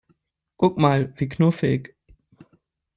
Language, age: German, 19-29